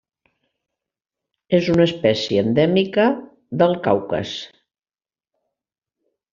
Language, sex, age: Catalan, female, 70-79